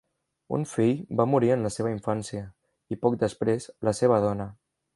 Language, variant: Catalan, Central